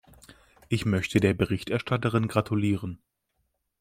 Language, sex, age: German, male, 19-29